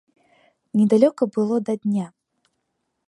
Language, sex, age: Belarusian, female, under 19